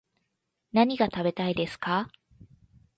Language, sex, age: Japanese, female, 19-29